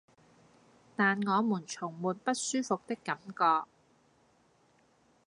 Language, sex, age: Cantonese, female, 30-39